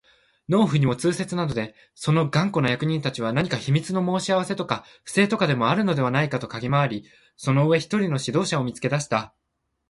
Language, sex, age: Japanese, male, 19-29